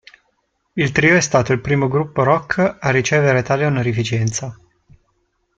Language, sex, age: Italian, male, 19-29